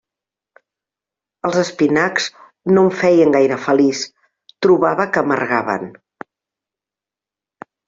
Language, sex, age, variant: Catalan, female, 50-59, Central